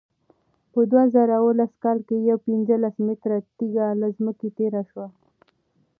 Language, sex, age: Pashto, female, 19-29